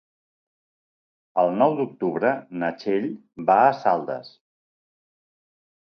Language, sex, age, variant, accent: Catalan, male, 40-49, Central, central